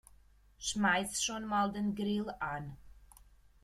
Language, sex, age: German, female, 30-39